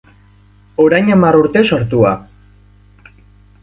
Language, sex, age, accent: Basque, male, 19-29, Erdialdekoa edo Nafarra (Gipuzkoa, Nafarroa)